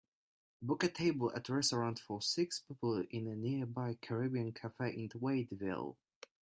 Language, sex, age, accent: English, male, 19-29, England English